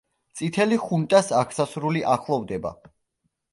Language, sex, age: Georgian, male, 19-29